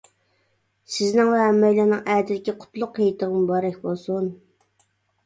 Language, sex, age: Uyghur, female, 30-39